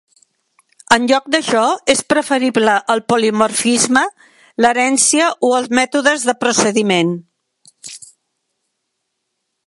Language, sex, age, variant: Catalan, female, 70-79, Central